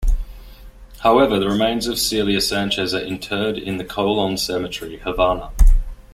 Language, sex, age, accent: English, male, 19-29, Australian English